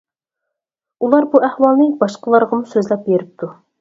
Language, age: Uyghur, 30-39